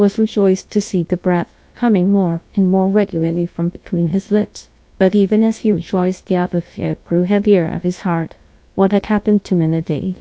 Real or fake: fake